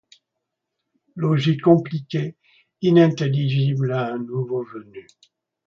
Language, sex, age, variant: French, male, 60-69, Français de métropole